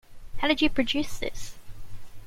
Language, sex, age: English, female, 19-29